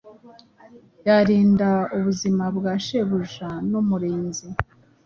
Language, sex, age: Kinyarwanda, female, 40-49